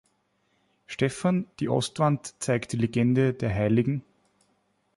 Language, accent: German, Österreichisches Deutsch